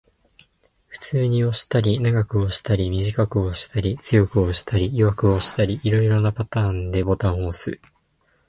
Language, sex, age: Japanese, male, 19-29